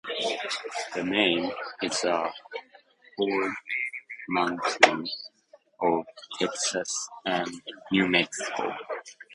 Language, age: English, 19-29